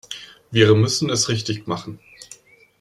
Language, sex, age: German, male, 30-39